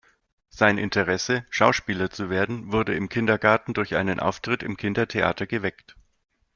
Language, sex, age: German, male, 30-39